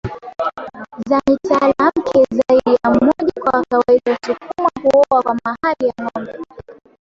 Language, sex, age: Swahili, female, 19-29